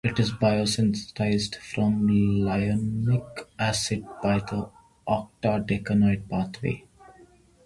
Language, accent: English, India and South Asia (India, Pakistan, Sri Lanka)